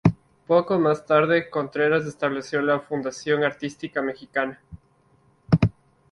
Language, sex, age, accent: Spanish, male, 19-29, Andino-Pacífico: Colombia, Perú, Ecuador, oeste de Bolivia y Venezuela andina